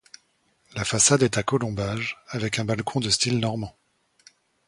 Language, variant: French, Français de métropole